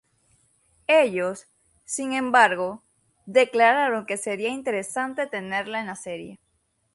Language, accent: Spanish, América central; Caribe: Cuba, Venezuela, Puerto Rico, República Dominicana, Panamá, Colombia caribeña, México caribeño, Costa del golfo de México